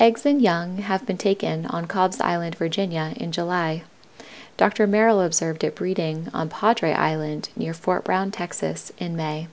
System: none